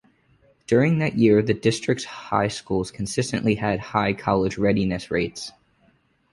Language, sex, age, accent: English, male, 19-29, United States English